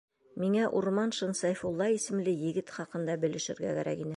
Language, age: Bashkir, 60-69